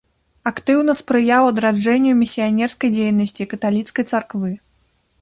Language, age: Belarusian, 19-29